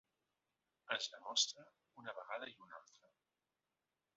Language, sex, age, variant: Catalan, male, 40-49, Central